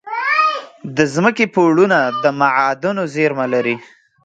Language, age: Pashto, 19-29